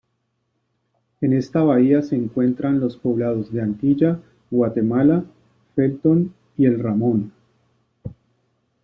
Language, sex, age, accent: Spanish, male, 40-49, Caribe: Cuba, Venezuela, Puerto Rico, República Dominicana, Panamá, Colombia caribeña, México caribeño, Costa del golfo de México